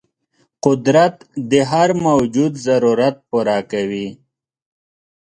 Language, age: Pashto, 30-39